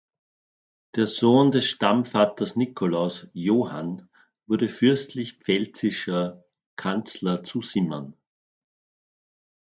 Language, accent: German, Österreichisches Deutsch